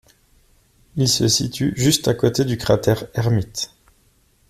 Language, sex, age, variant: French, male, 30-39, Français de métropole